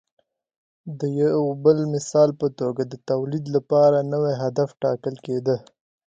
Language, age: Pashto, 19-29